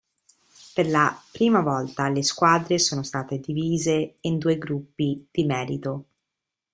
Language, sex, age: Italian, female, 30-39